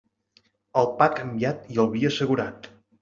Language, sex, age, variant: Catalan, male, 30-39, Central